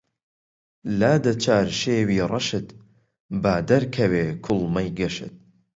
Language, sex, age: Central Kurdish, male, under 19